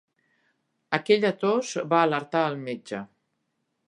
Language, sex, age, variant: Catalan, female, 50-59, Central